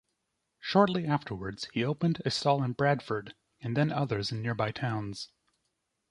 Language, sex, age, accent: English, male, 30-39, United States English